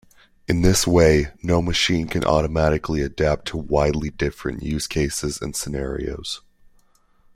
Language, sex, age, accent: English, male, 19-29, United States English